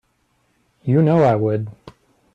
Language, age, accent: English, 19-29, United States English